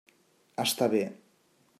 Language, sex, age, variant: Catalan, male, 40-49, Nord-Occidental